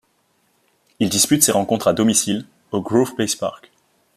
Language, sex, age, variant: French, male, 19-29, Français de métropole